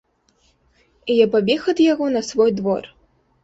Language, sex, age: Belarusian, female, under 19